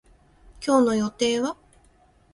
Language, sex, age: Japanese, female, 40-49